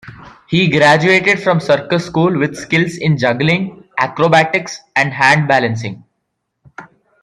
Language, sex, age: English, male, under 19